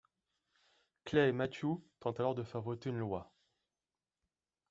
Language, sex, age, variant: French, male, 30-39, Français de métropole